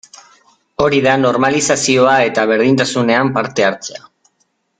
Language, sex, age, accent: Basque, male, 40-49, Mendebalekoa (Araba, Bizkaia, Gipuzkoako mendebaleko herri batzuk)